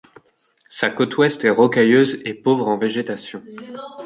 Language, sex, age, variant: French, male, 19-29, Français de métropole